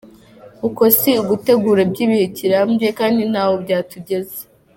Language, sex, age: Kinyarwanda, female, under 19